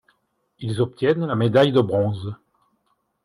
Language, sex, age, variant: French, male, 60-69, Français de métropole